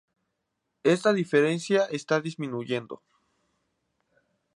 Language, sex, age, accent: Spanish, male, 19-29, México